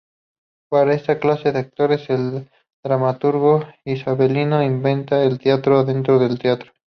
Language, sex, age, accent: Spanish, male, 19-29, México